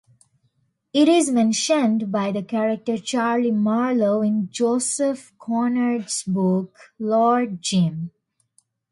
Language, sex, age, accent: English, female, under 19, United States English